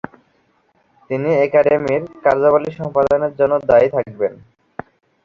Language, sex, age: Bengali, male, 19-29